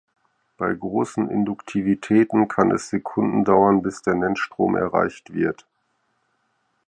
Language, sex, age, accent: German, male, 50-59, Deutschland Deutsch